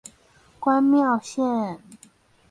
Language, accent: Chinese, 出生地：新北市